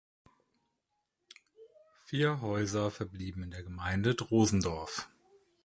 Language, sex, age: German, male, 30-39